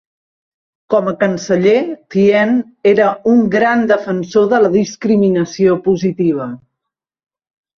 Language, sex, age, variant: Catalan, female, 50-59, Central